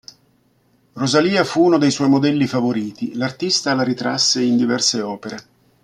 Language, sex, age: Italian, male, 60-69